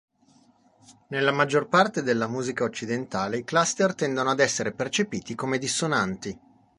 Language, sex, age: Italian, male, 40-49